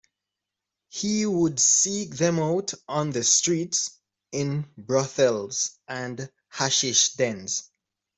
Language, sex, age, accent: English, male, 30-39, West Indies and Bermuda (Bahamas, Bermuda, Jamaica, Trinidad)